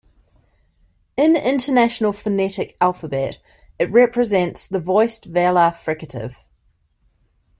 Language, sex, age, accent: English, female, 30-39, New Zealand English